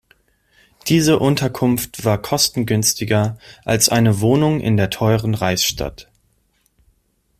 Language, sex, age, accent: German, male, 19-29, Deutschland Deutsch